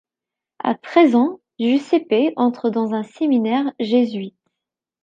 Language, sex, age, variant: French, female, 19-29, Français de métropole